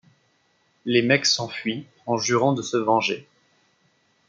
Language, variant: French, Français de métropole